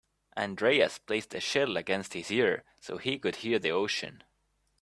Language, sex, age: English, male, 30-39